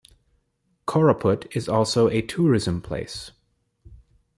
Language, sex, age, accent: English, male, 19-29, United States English